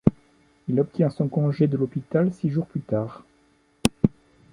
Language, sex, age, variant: French, male, 50-59, Français de métropole